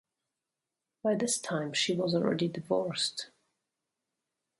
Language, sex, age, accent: English, female, 40-49, England English